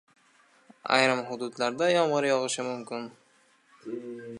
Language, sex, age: Uzbek, male, under 19